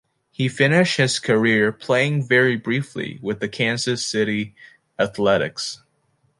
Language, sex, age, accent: English, male, 19-29, United States English